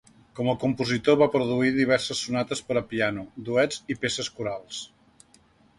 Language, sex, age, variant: Catalan, male, 50-59, Central